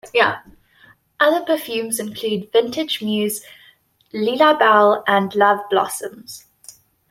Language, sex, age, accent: English, female, 19-29, Southern African (South Africa, Zimbabwe, Namibia)